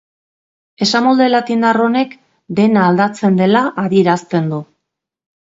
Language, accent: Basque, Mendebalekoa (Araba, Bizkaia, Gipuzkoako mendebaleko herri batzuk)